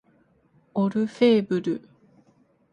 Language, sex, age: Japanese, female, 19-29